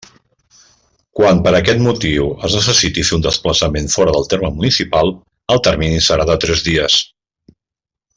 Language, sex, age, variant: Catalan, male, 50-59, Central